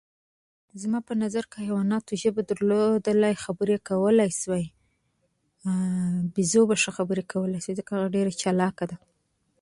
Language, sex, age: Pashto, female, 19-29